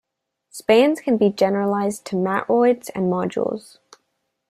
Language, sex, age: English, female, under 19